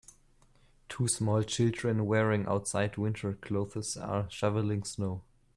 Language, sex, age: English, male, under 19